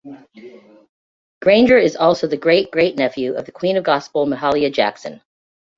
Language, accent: English, United States English